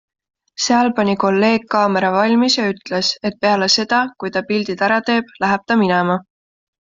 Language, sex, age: Estonian, female, 19-29